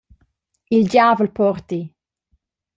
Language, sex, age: Romansh, female, 19-29